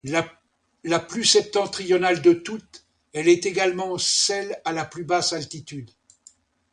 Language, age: French, 70-79